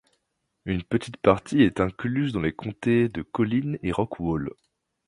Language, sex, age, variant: French, male, 19-29, Français de métropole